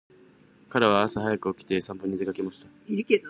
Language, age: Japanese, 19-29